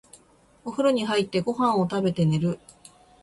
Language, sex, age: Japanese, female, 30-39